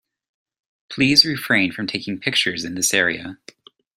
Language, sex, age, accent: English, male, 30-39, United States English